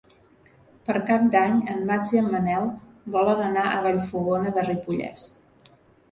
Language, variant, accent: Catalan, Central, central